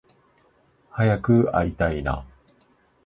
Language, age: Japanese, 19-29